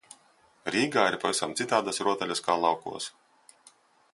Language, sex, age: Latvian, male, 30-39